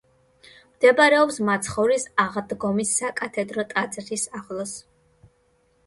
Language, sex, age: Georgian, female, 19-29